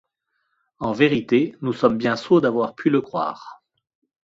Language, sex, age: French, male, 50-59